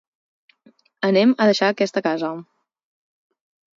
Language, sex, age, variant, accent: Catalan, female, 19-29, Central, central